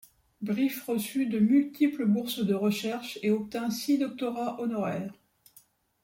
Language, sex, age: French, female, 50-59